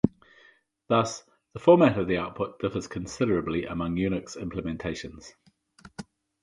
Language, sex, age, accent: English, male, 50-59, New Zealand English